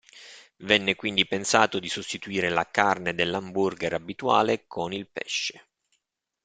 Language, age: Italian, 40-49